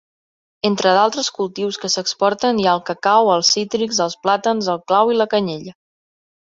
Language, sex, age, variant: Catalan, female, 30-39, Central